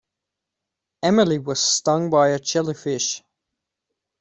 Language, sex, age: English, male, 19-29